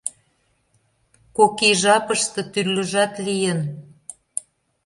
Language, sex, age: Mari, female, 60-69